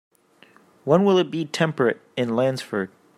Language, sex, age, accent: English, male, 30-39, United States English